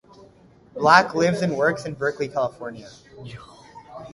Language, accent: English, United States English